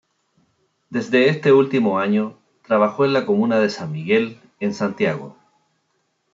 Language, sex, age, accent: Spanish, male, 30-39, Chileno: Chile, Cuyo